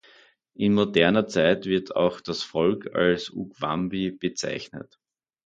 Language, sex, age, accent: German, male, 30-39, Österreichisches Deutsch